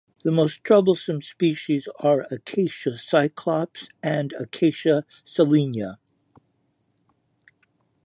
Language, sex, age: English, male, 70-79